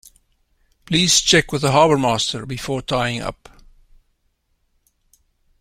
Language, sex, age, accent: English, male, 60-69, Southern African (South Africa, Zimbabwe, Namibia)